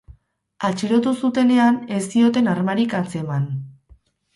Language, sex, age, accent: Basque, female, 19-29, Erdialdekoa edo Nafarra (Gipuzkoa, Nafarroa)